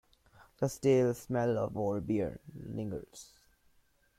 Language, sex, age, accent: English, male, 19-29, India and South Asia (India, Pakistan, Sri Lanka)